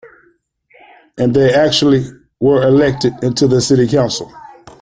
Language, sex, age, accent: English, male, 50-59, United States English